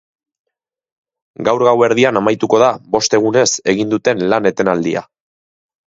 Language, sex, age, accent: Basque, male, 30-39, Mendebalekoa (Araba, Bizkaia, Gipuzkoako mendebaleko herri batzuk)